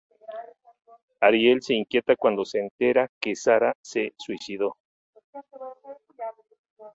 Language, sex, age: Spanish, male, 50-59